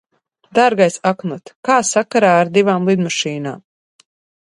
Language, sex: Latvian, female